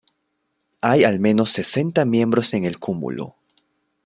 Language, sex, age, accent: Spanish, male, 19-29, Andino-Pacífico: Colombia, Perú, Ecuador, oeste de Bolivia y Venezuela andina